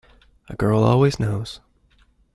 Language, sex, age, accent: English, male, 19-29, Canadian English